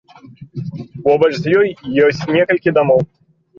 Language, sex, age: Belarusian, male, 19-29